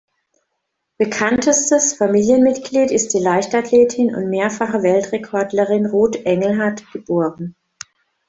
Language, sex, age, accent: German, female, 40-49, Deutschland Deutsch